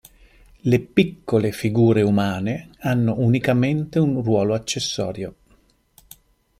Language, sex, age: Italian, male, 50-59